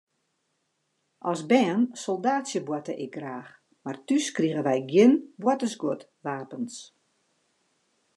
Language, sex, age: Western Frisian, female, 50-59